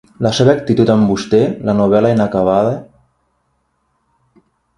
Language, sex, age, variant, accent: Catalan, male, 30-39, Nord-Occidental, nord-occidental; Lleidatà